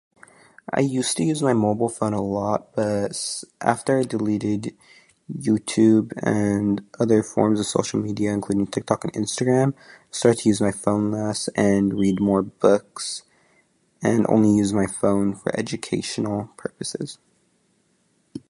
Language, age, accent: English, under 19, United States English